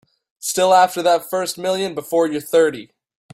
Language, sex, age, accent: English, male, 19-29, United States English